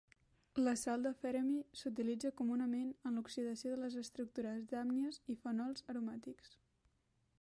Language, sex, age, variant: Catalan, female, under 19, Central